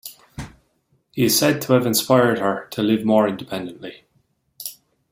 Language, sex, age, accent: English, male, 19-29, Irish English